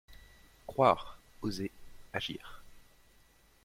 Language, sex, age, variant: French, male, 19-29, Français de métropole